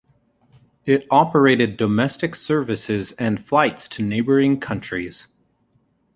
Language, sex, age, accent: English, male, 19-29, United States English